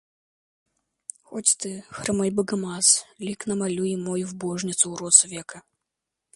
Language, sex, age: Russian, male, under 19